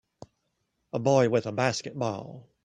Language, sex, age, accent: English, male, 40-49, United States English